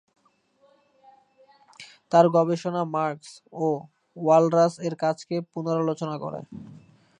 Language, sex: Bengali, male